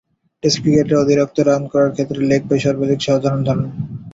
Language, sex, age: Bengali, male, 19-29